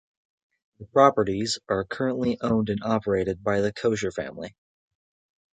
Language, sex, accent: English, male, United States English